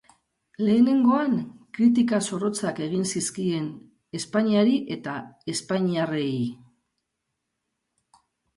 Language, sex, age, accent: Basque, female, 60-69, Erdialdekoa edo Nafarra (Gipuzkoa, Nafarroa)